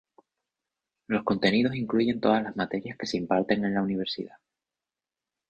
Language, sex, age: Spanish, male, 19-29